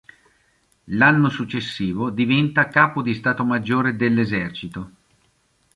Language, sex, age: Italian, male, 50-59